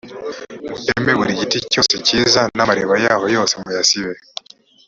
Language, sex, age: Kinyarwanda, male, 19-29